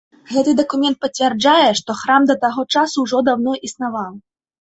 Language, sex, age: Belarusian, female, 19-29